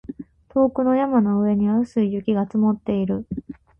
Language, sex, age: Japanese, female, 19-29